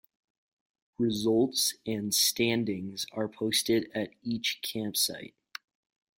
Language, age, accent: English, under 19, United States English